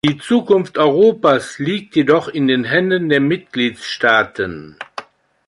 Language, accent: German, Deutschland Deutsch